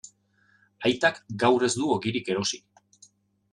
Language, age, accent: Basque, 40-49, Erdialdekoa edo Nafarra (Gipuzkoa, Nafarroa)